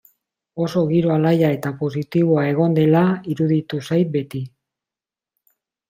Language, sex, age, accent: Basque, male, 50-59, Mendebalekoa (Araba, Bizkaia, Gipuzkoako mendebaleko herri batzuk)